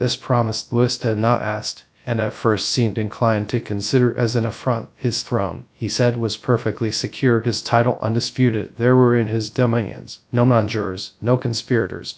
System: TTS, GradTTS